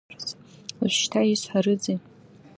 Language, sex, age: Abkhazian, female, under 19